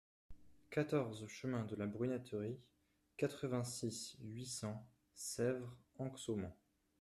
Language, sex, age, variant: French, male, under 19, Français de métropole